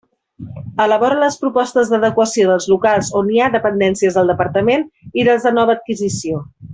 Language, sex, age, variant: Catalan, female, 40-49, Central